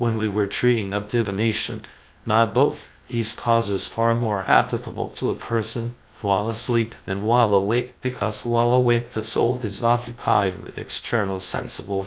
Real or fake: fake